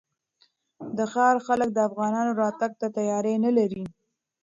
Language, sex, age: Pashto, female, 30-39